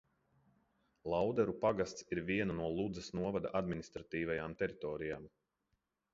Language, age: Latvian, 30-39